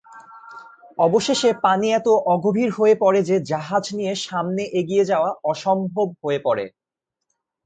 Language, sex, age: Bengali, male, 19-29